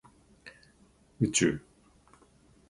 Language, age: Japanese, 40-49